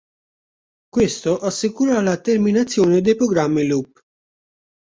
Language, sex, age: Italian, male, 19-29